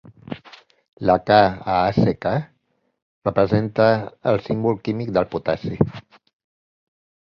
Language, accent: Catalan, Català central